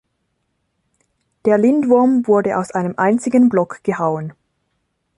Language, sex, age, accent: German, female, 19-29, Schweizerdeutsch